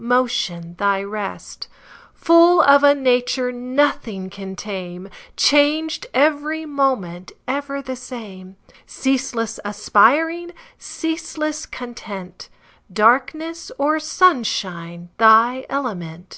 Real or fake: real